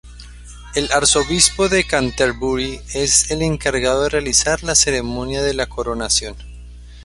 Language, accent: Spanish, Andino-Pacífico: Colombia, Perú, Ecuador, oeste de Bolivia y Venezuela andina